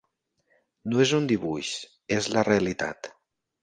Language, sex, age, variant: Catalan, male, 40-49, Nord-Occidental